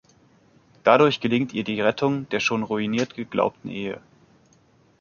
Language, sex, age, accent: German, male, 30-39, Deutschland Deutsch